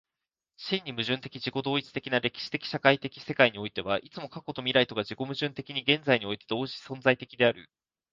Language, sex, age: Japanese, male, 19-29